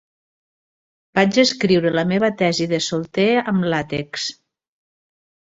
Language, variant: Catalan, Nord-Occidental